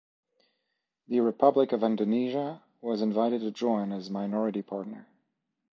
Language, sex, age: English, male, 30-39